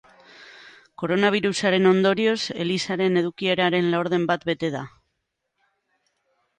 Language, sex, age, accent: Basque, female, 40-49, Mendebalekoa (Araba, Bizkaia, Gipuzkoako mendebaleko herri batzuk)